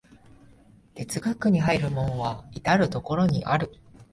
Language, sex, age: Japanese, male, 19-29